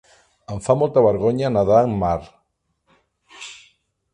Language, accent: Catalan, aprenent (recent, des del castellà)